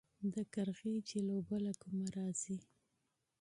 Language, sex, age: Pashto, female, 30-39